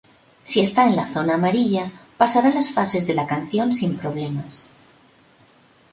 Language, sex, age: Spanish, female, 50-59